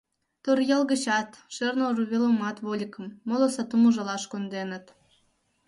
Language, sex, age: Mari, female, under 19